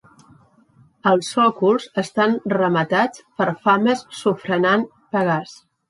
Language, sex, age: Catalan, female, 60-69